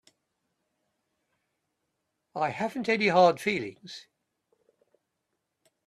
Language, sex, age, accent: English, male, 70-79, England English